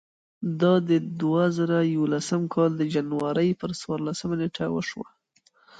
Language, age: Pashto, 19-29